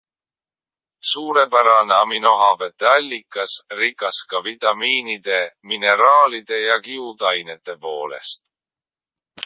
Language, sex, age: Estonian, male, 19-29